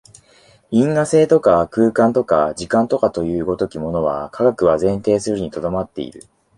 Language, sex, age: Japanese, male, 30-39